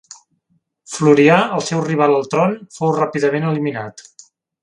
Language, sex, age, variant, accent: Catalan, male, 30-39, Central, central